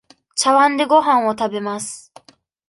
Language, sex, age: Japanese, female, 19-29